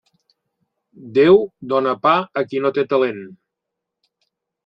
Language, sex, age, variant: Catalan, male, 80-89, Central